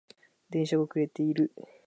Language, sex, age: Japanese, male, 19-29